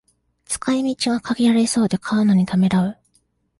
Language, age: Japanese, 19-29